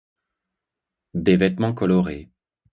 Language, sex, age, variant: French, male, 50-59, Français de métropole